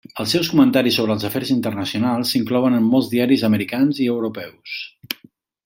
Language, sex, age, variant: Catalan, male, 50-59, Central